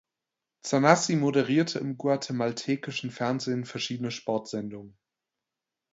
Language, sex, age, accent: German, male, 19-29, Deutschland Deutsch